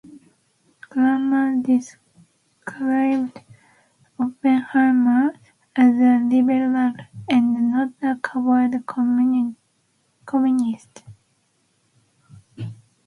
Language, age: English, 19-29